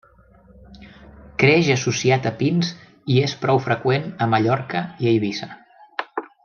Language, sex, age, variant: Catalan, male, 30-39, Central